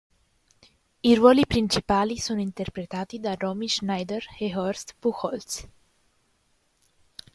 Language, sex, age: Italian, female, 19-29